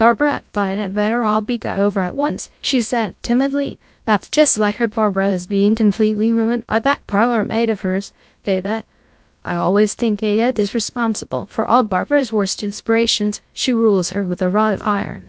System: TTS, GlowTTS